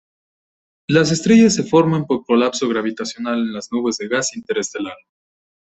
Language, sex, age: Spanish, male, 19-29